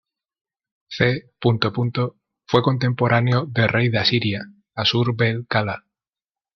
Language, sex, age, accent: Spanish, male, 30-39, España: Centro-Sur peninsular (Madrid, Toledo, Castilla-La Mancha)